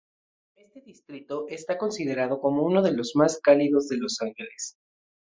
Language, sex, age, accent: Spanish, male, 19-29, México